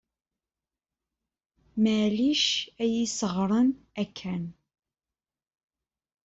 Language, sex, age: Kabyle, female, 30-39